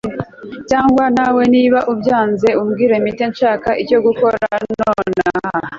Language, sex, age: Kinyarwanda, female, 19-29